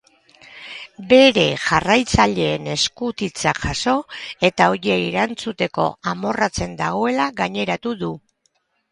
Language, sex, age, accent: Basque, female, 60-69, Erdialdekoa edo Nafarra (Gipuzkoa, Nafarroa)